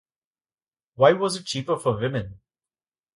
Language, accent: English, India and South Asia (India, Pakistan, Sri Lanka)